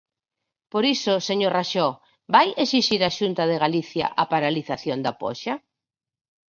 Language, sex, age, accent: Galician, female, 40-49, Normativo (estándar)